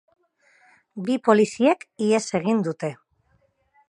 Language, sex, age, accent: Basque, female, 30-39, Mendebalekoa (Araba, Bizkaia, Gipuzkoako mendebaleko herri batzuk)